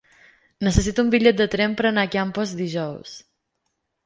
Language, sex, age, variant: Catalan, female, 19-29, Balear